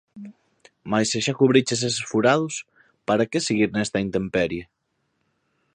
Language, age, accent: Galician, 19-29, Atlántico (seseo e gheada)